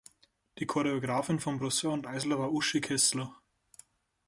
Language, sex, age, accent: German, male, 19-29, Österreichisches Deutsch